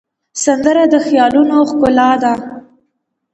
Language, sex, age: Pashto, female, under 19